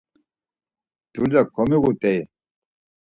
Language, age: Laz, 60-69